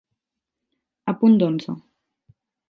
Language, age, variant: Catalan, 19-29, Central